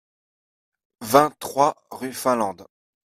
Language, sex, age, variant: French, male, 30-39, Français de métropole